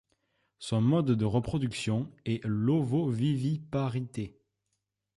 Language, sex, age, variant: French, male, 19-29, Français de métropole